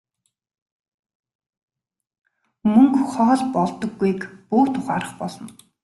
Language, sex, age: Mongolian, female, 19-29